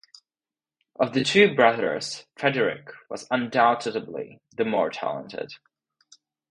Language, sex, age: English, male, under 19